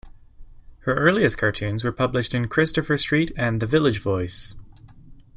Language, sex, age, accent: English, male, 30-39, Canadian English